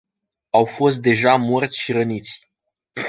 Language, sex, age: Romanian, male, 19-29